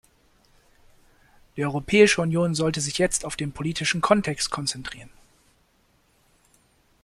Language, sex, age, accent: German, male, 19-29, Deutschland Deutsch